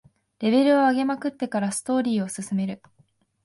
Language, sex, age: Japanese, female, 19-29